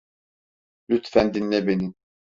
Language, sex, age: Turkish, male, 19-29